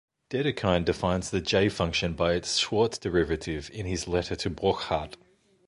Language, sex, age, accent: English, male, 30-39, Australian English